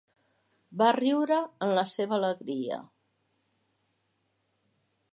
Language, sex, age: Catalan, female, 60-69